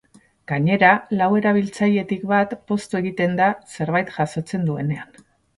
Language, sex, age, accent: Basque, female, 40-49, Mendebalekoa (Araba, Bizkaia, Gipuzkoako mendebaleko herri batzuk)